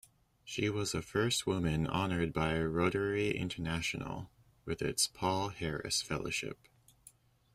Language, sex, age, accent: English, male, 30-39, United States English